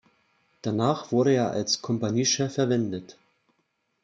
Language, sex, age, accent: German, male, 40-49, Deutschland Deutsch